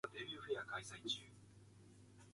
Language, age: Japanese, 19-29